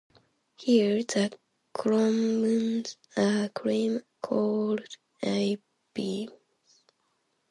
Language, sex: English, female